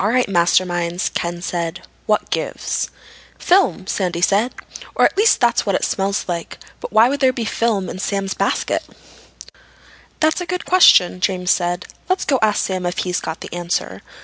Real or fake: real